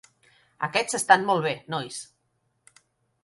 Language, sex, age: Catalan, female, 40-49